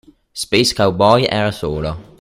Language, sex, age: Italian, male, under 19